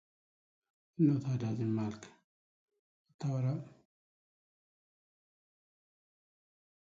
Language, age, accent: English, 30-39, United States English